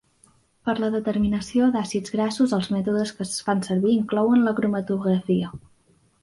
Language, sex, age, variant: Catalan, female, under 19, Central